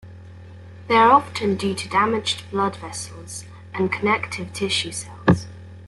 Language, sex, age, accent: English, female, under 19, England English